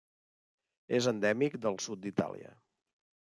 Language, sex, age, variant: Catalan, male, 50-59, Central